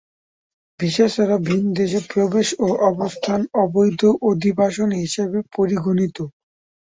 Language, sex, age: Bengali, male, 19-29